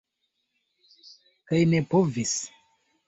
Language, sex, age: Esperanto, male, 19-29